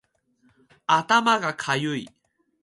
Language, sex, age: Japanese, male, 19-29